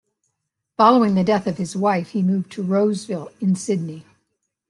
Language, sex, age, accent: English, female, 70-79, United States English